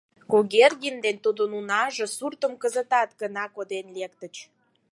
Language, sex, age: Mari, female, 19-29